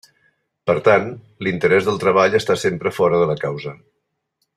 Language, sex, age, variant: Catalan, male, 60-69, Central